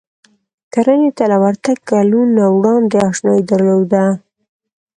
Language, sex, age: Pashto, female, 19-29